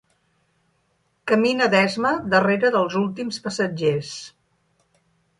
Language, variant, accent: Catalan, Central, central